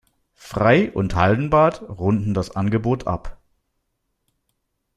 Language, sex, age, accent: German, male, 30-39, Deutschland Deutsch